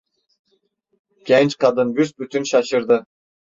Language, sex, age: Turkish, male, 19-29